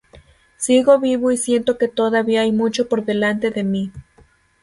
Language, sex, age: Spanish, female, under 19